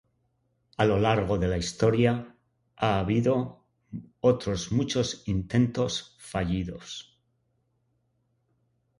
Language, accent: Spanish, España: Norte peninsular (Asturias, Castilla y León, Cantabria, País Vasco, Navarra, Aragón, La Rioja, Guadalajara, Cuenca)